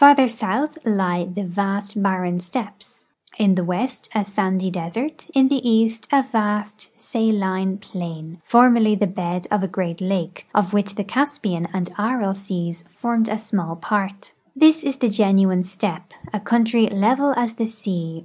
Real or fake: real